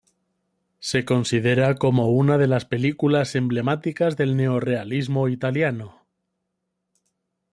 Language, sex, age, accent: Spanish, male, 40-49, España: Norte peninsular (Asturias, Castilla y León, Cantabria, País Vasco, Navarra, Aragón, La Rioja, Guadalajara, Cuenca)